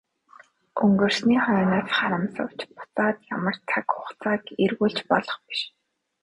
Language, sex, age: Mongolian, female, 19-29